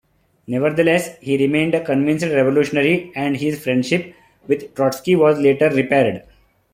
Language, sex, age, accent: English, male, 30-39, India and South Asia (India, Pakistan, Sri Lanka)